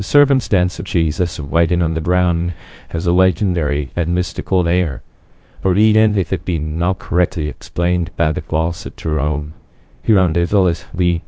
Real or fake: fake